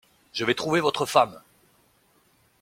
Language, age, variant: French, 30-39, Français de métropole